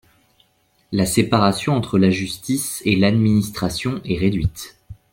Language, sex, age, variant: French, male, 19-29, Français de métropole